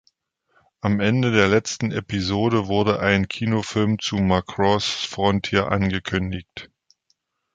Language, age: German, 40-49